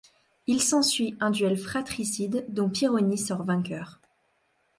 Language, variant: French, Français de métropole